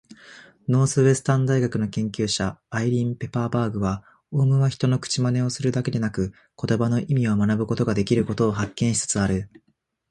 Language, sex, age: Japanese, male, 19-29